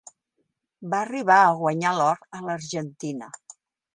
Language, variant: Catalan, Central